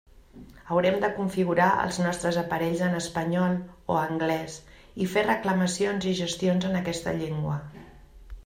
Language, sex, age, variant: Catalan, female, 50-59, Central